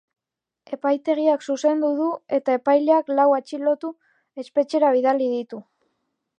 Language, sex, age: Basque, female, 19-29